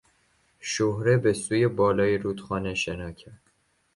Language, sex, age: Persian, male, under 19